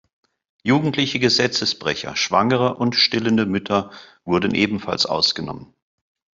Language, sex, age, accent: German, male, 50-59, Deutschland Deutsch